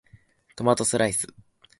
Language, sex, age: Japanese, male, under 19